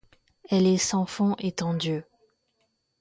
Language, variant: French, Français de métropole